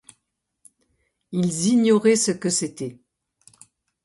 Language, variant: French, Français de métropole